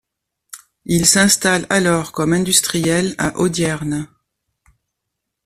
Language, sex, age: French, female, 60-69